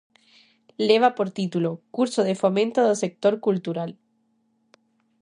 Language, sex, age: Galician, female, 19-29